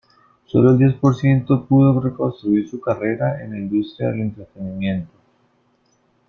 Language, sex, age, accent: Spanish, male, 19-29, Andino-Pacífico: Colombia, Perú, Ecuador, oeste de Bolivia y Venezuela andina